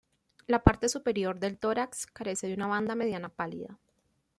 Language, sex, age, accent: Spanish, female, 19-29, Caribe: Cuba, Venezuela, Puerto Rico, República Dominicana, Panamá, Colombia caribeña, México caribeño, Costa del golfo de México